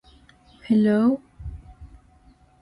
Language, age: English, 19-29